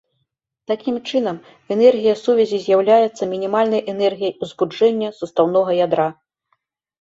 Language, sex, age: Belarusian, female, 50-59